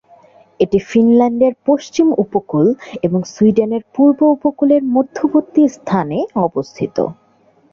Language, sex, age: Bengali, female, 19-29